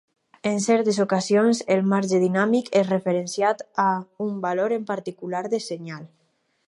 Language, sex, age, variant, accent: Catalan, female, under 19, Alacantí, valencià